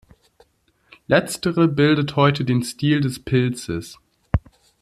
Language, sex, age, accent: German, male, 19-29, Deutschland Deutsch